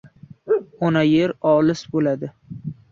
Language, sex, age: Uzbek, male, 19-29